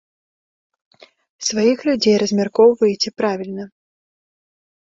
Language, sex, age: Belarusian, male, under 19